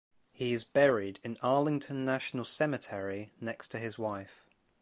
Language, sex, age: English, male, 19-29